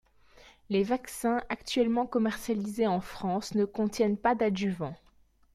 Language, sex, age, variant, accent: French, female, 19-29, Français d'Europe, Français de Belgique